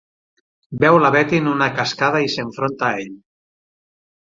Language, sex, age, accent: Catalan, male, 40-49, central; nord-occidental